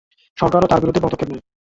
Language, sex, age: Bengali, male, 19-29